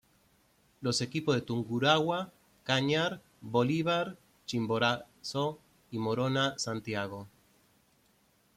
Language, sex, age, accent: Spanish, male, 30-39, Rioplatense: Argentina, Uruguay, este de Bolivia, Paraguay